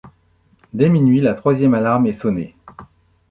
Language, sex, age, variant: French, male, 50-59, Français de métropole